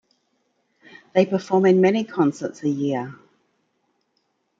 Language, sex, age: English, female, 40-49